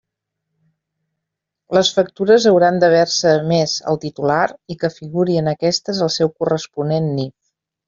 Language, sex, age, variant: Catalan, female, 50-59, Central